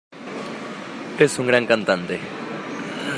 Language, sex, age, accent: Spanish, male, 19-29, Andino-Pacífico: Colombia, Perú, Ecuador, oeste de Bolivia y Venezuela andina